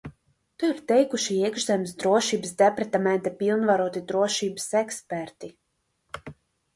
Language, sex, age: Latvian, female, 19-29